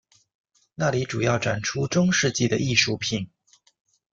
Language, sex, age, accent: Chinese, male, 40-49, 出生地：上海市